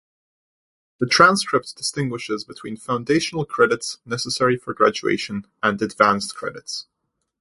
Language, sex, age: English, male, 19-29